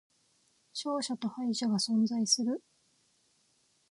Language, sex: Japanese, female